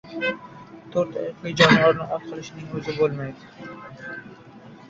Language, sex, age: Uzbek, male, 19-29